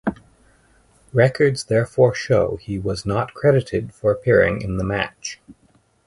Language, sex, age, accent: English, male, 30-39, United States English